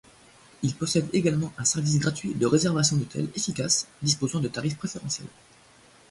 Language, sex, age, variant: French, male, 19-29, Français de métropole